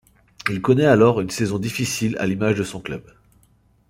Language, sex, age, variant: French, male, 30-39, Français de métropole